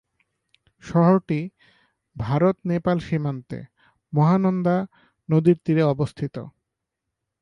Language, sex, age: Bengali, male, 30-39